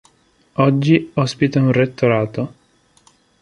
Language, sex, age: Italian, male, 19-29